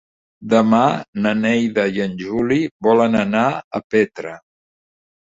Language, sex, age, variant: Catalan, male, 60-69, Central